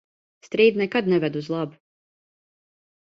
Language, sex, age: Latvian, female, 30-39